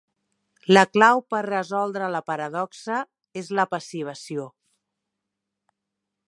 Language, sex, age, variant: Catalan, female, 40-49, Central